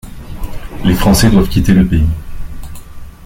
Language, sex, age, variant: French, male, 40-49, Français de métropole